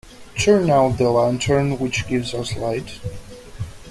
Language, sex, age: English, male, 30-39